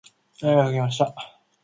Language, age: Japanese, 19-29